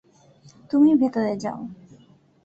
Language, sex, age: Bengali, female, 19-29